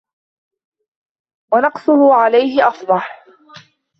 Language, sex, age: Arabic, female, 19-29